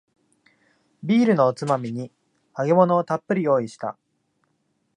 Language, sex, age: Japanese, male, 19-29